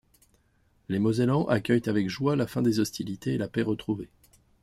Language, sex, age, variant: French, male, 50-59, Français de métropole